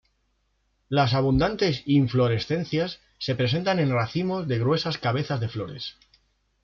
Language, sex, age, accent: Spanish, male, 40-49, España: Centro-Sur peninsular (Madrid, Toledo, Castilla-La Mancha)